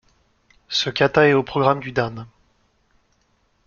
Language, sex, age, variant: French, male, 19-29, Français de métropole